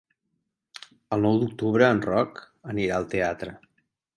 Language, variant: Catalan, Central